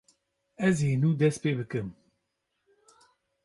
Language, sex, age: Kurdish, male, 30-39